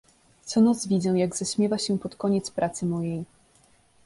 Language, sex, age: Polish, female, 19-29